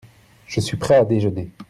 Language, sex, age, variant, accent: French, male, 30-39, Français d'Europe, Français de Belgique